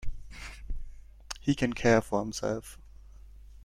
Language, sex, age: English, male, under 19